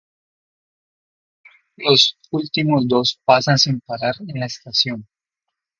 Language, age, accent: Spanish, 30-39, Andino-Pacífico: Colombia, Perú, Ecuador, oeste de Bolivia y Venezuela andina